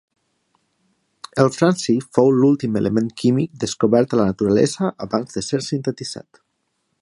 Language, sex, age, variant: Catalan, male, 40-49, Valencià meridional